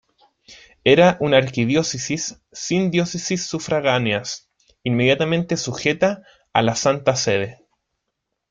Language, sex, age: Spanish, male, 19-29